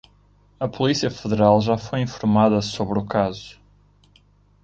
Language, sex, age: Portuguese, male, 19-29